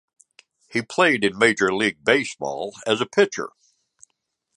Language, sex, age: English, male, 70-79